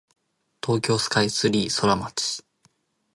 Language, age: Japanese, 19-29